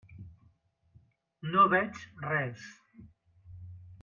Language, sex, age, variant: Catalan, male, 50-59, Central